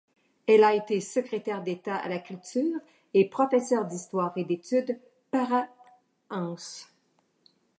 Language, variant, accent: French, Français d'Amérique du Nord, Français du Canada